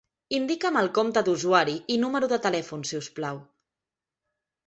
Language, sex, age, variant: Catalan, female, 19-29, Central